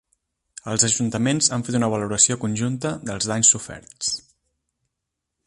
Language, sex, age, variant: Catalan, male, 30-39, Central